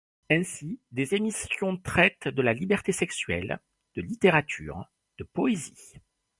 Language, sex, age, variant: French, male, 40-49, Français de métropole